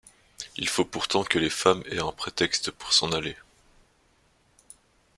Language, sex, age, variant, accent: French, male, 19-29, Français d'Europe, Français de Suisse